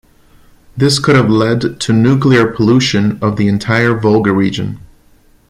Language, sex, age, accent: English, male, 30-39, United States English